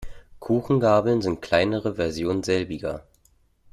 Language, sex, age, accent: German, male, 30-39, Deutschland Deutsch